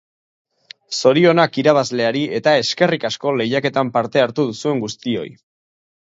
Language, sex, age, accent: Basque, male, 30-39, Mendebalekoa (Araba, Bizkaia, Gipuzkoako mendebaleko herri batzuk)